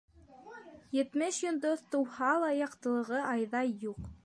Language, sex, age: Bashkir, female, under 19